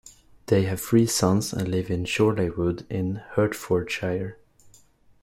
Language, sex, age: English, male, under 19